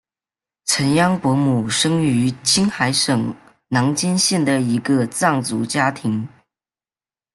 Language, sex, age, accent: Chinese, male, under 19, 出生地：湖南省